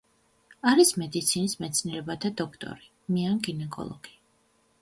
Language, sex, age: Georgian, female, 30-39